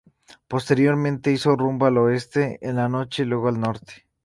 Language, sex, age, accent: Spanish, male, 19-29, México